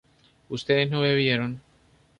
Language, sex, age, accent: Spanish, male, 30-39, Caribe: Cuba, Venezuela, Puerto Rico, República Dominicana, Panamá, Colombia caribeña, México caribeño, Costa del golfo de México